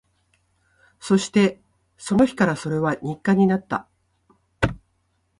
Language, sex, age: Japanese, female, 60-69